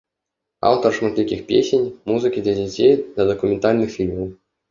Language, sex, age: Belarusian, male, 19-29